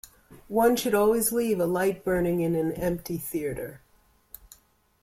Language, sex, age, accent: English, female, 60-69, United States English